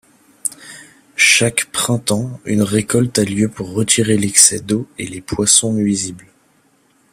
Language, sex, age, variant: French, male, 19-29, Français de métropole